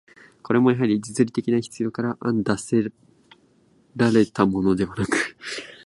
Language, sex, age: Japanese, male, 19-29